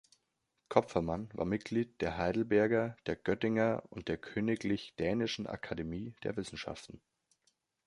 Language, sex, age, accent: German, male, 19-29, Deutschland Deutsch